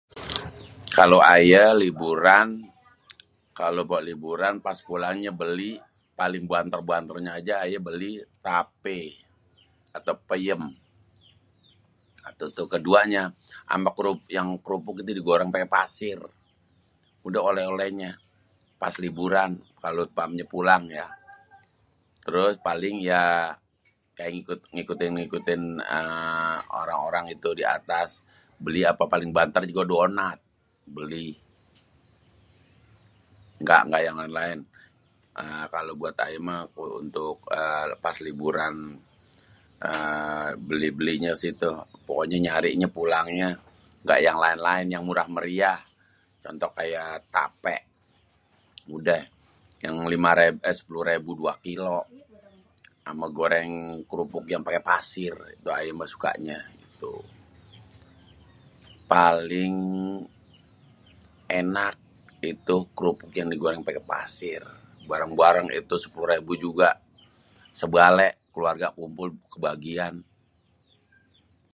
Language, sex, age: Betawi, male, 40-49